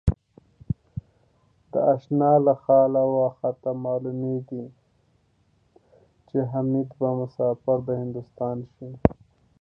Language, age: Pashto, 30-39